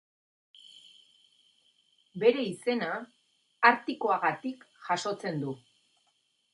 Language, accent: Basque, Erdialdekoa edo Nafarra (Gipuzkoa, Nafarroa)